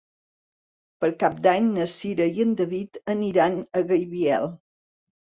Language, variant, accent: Catalan, Central, central